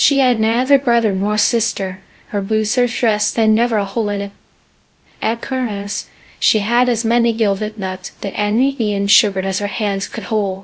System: TTS, VITS